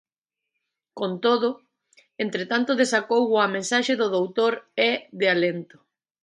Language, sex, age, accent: Galician, female, 40-49, Atlántico (seseo e gheada)